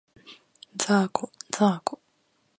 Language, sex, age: Japanese, female, 19-29